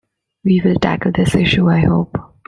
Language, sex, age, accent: English, female, 19-29, India and South Asia (India, Pakistan, Sri Lanka)